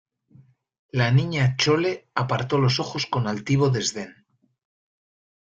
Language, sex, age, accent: Spanish, male, 30-39, España: Norte peninsular (Asturias, Castilla y León, Cantabria, País Vasco, Navarra, Aragón, La Rioja, Guadalajara, Cuenca)